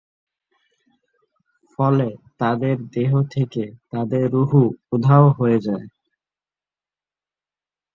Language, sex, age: Bengali, male, 19-29